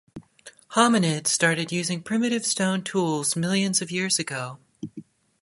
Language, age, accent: English, 40-49, United States English